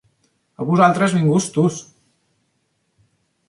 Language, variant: Catalan, Central